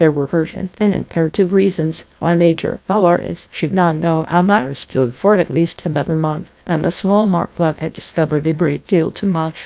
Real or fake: fake